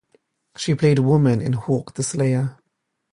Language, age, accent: English, 19-29, England English; London English